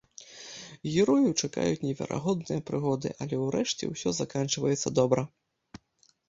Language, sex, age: Belarusian, male, 30-39